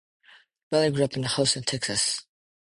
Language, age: English, 19-29